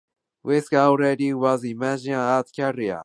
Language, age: English, 19-29